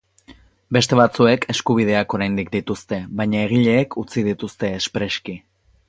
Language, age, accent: Basque, 19-29, Erdialdekoa edo Nafarra (Gipuzkoa, Nafarroa)